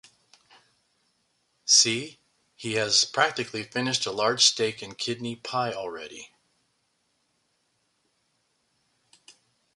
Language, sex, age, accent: English, male, 60-69, United States English